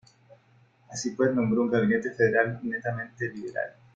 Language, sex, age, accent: Spanish, male, 40-49, España: Norte peninsular (Asturias, Castilla y León, Cantabria, País Vasco, Navarra, Aragón, La Rioja, Guadalajara, Cuenca)